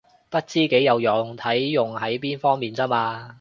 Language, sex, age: Cantonese, male, 19-29